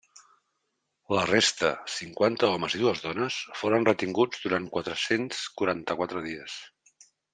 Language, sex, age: Catalan, male, 40-49